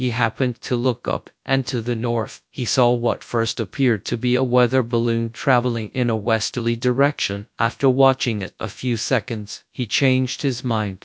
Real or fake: fake